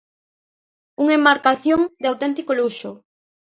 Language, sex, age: Galician, female, under 19